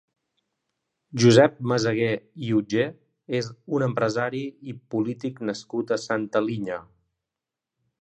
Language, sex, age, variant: Catalan, male, 40-49, Central